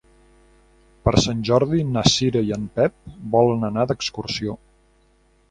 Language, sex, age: Catalan, male, 40-49